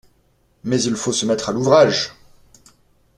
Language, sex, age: French, male, 30-39